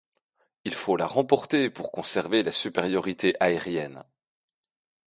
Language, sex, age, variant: French, male, 40-49, Français de métropole